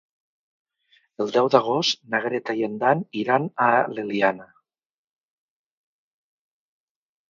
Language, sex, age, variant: Catalan, male, 40-49, Nord-Occidental